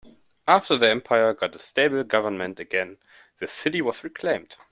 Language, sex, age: English, male, 19-29